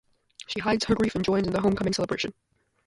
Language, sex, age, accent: English, female, under 19, United States English